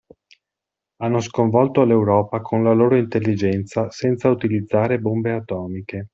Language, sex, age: Italian, male, 40-49